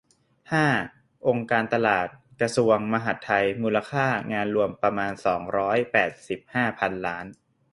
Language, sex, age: Thai, male, 19-29